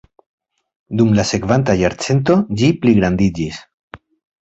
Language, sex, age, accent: Esperanto, male, 40-49, Internacia